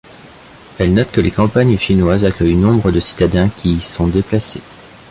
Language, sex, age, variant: French, male, 30-39, Français de métropole